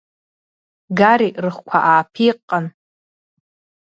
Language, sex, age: Abkhazian, female, under 19